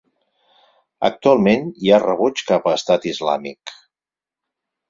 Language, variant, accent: Catalan, Central, Barceloní